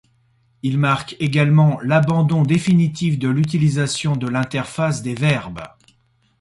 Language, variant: French, Français de métropole